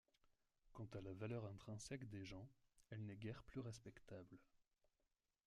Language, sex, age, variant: French, male, 19-29, Français de métropole